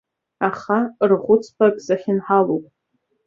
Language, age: Abkhazian, under 19